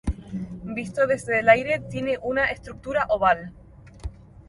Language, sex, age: Spanish, female, 19-29